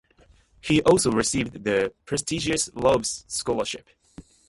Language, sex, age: English, male, 19-29